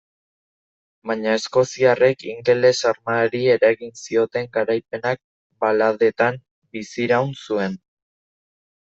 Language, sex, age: Basque, male, under 19